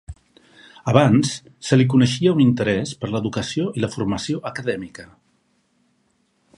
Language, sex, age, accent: Catalan, male, 50-59, Barceloní